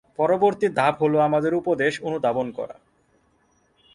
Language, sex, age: Bengali, male, 19-29